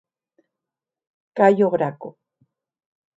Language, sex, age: Occitan, female, 50-59